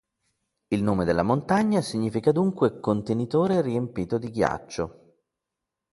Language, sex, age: Italian, male, 40-49